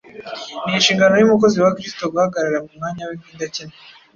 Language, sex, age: Kinyarwanda, male, 40-49